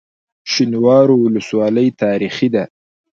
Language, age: Pashto, 19-29